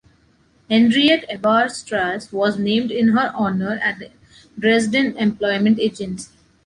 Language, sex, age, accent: English, female, 19-29, India and South Asia (India, Pakistan, Sri Lanka)